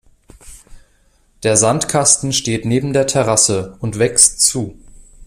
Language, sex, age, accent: German, male, 19-29, Deutschland Deutsch